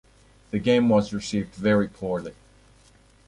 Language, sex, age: English, male, 19-29